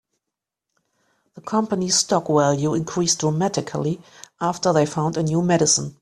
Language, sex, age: English, female, 50-59